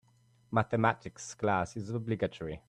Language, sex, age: English, male, 19-29